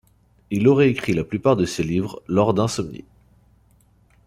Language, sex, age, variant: French, male, 30-39, Français de métropole